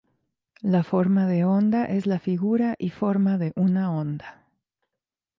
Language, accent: Spanish, México; Andino-Pacífico: Colombia, Perú, Ecuador, oeste de Bolivia y Venezuela andina